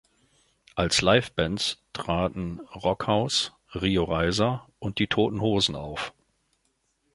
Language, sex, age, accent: German, male, 40-49, Deutschland Deutsch